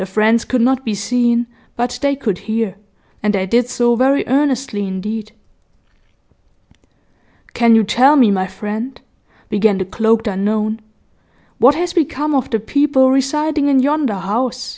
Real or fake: real